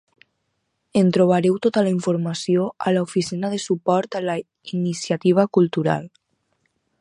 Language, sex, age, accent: Catalan, female, under 19, valencià